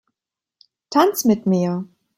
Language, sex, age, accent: German, female, 30-39, Deutschland Deutsch